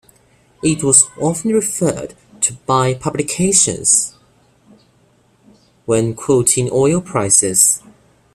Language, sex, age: English, male, under 19